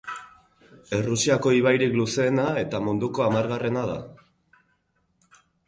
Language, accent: Basque, Mendebalekoa (Araba, Bizkaia, Gipuzkoako mendebaleko herri batzuk)